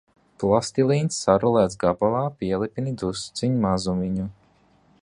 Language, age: Latvian, 19-29